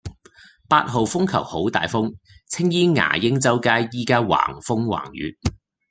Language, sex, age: Cantonese, male, 40-49